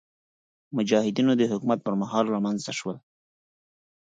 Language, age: Pashto, 30-39